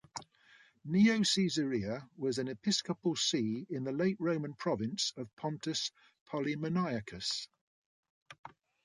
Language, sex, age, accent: English, male, 70-79, England English